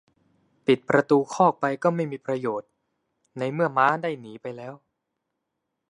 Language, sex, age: Thai, male, 19-29